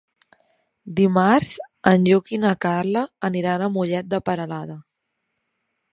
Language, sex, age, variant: Catalan, female, 19-29, Central